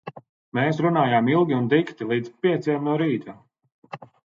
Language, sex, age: Latvian, male, 30-39